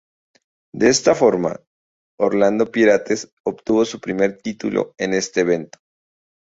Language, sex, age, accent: Spanish, male, 19-29, México